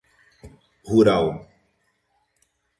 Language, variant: Portuguese, Portuguese (Brasil)